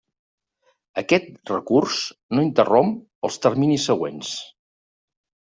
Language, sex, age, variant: Catalan, male, 50-59, Central